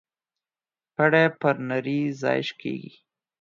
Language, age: Pashto, 19-29